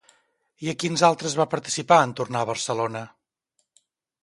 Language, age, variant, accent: Catalan, 50-59, Central, central